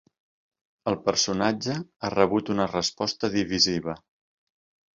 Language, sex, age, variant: Catalan, male, 40-49, Central